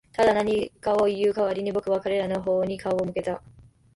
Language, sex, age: Japanese, female, under 19